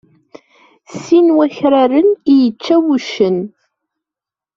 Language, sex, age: Kabyle, male, 30-39